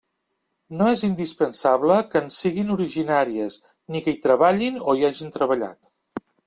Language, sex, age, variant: Catalan, male, 50-59, Central